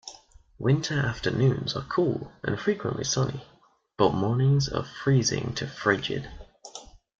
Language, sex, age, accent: English, male, under 19, England English